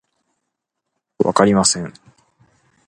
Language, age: Japanese, 19-29